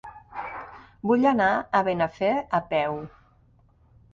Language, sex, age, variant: Catalan, female, 50-59, Central